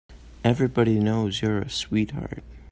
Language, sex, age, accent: English, male, under 19, United States English